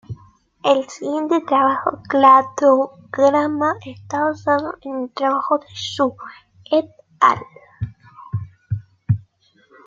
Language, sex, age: Spanish, female, 19-29